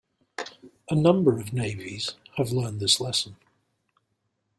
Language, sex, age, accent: English, male, 50-59, England English